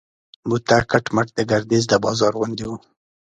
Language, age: Pashto, 19-29